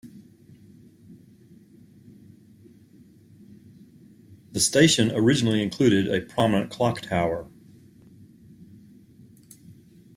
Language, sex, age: English, male, 60-69